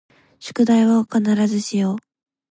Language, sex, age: Japanese, female, 19-29